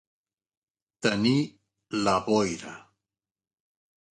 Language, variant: Catalan, Central